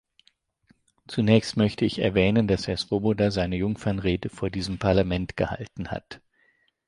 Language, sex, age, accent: German, male, 60-69, Deutschland Deutsch